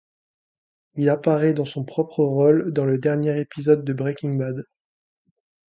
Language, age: French, 19-29